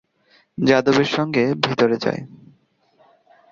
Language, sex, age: Bengali, male, 19-29